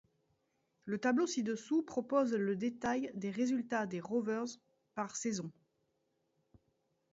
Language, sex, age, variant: French, female, 40-49, Français de métropole